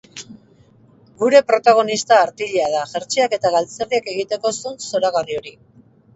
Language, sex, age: Basque, female, 50-59